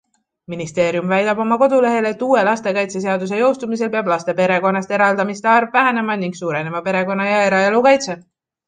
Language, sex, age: Estonian, female, 19-29